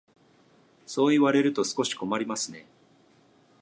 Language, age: Japanese, 40-49